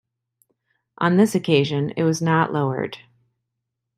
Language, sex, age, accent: English, female, 30-39, United States English